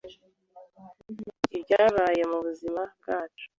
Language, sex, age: Kinyarwanda, female, 30-39